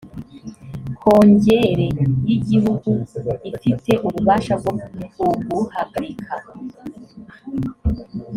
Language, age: Kinyarwanda, 19-29